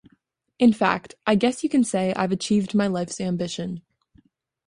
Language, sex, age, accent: English, female, under 19, United States English